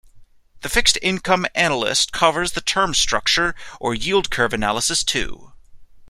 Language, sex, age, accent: English, male, 19-29, United States English